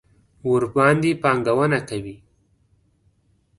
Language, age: Pashto, 19-29